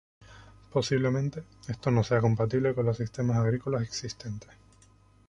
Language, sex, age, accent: Spanish, male, 19-29, España: Islas Canarias